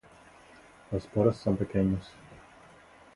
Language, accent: Spanish, Caribe: Cuba, Venezuela, Puerto Rico, República Dominicana, Panamá, Colombia caribeña, México caribeño, Costa del golfo de México